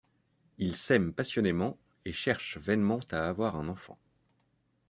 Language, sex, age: French, male, 30-39